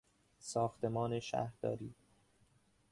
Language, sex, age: Persian, male, 19-29